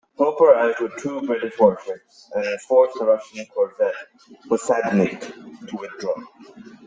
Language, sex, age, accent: English, male, 19-29, England English